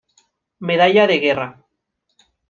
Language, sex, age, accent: Spanish, male, 19-29, México